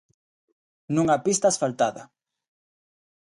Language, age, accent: Galician, 19-29, Normativo (estándar)